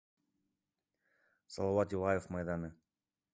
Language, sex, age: Bashkir, male, 19-29